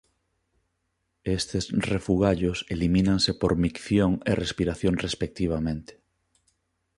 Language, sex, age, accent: Galician, male, 30-39, Normativo (estándar)